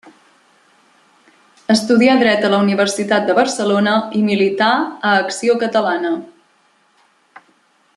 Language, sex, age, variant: Catalan, female, 30-39, Central